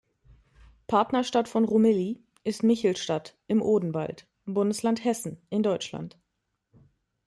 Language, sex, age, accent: German, female, 30-39, Deutschland Deutsch